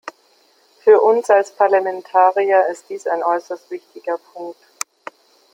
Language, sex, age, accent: German, female, 50-59, Deutschland Deutsch